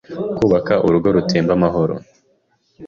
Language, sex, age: Kinyarwanda, male, 19-29